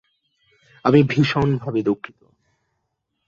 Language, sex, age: Bengali, male, 19-29